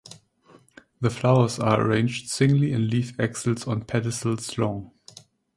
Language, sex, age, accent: English, male, 19-29, German English